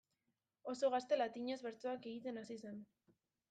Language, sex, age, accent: Basque, female, 19-29, Mendebalekoa (Araba, Bizkaia, Gipuzkoako mendebaleko herri batzuk)